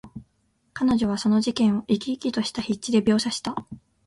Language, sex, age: Japanese, female, 19-29